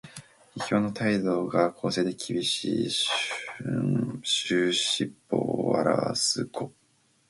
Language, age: Japanese, under 19